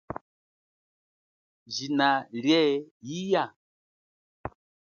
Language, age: Chokwe, 40-49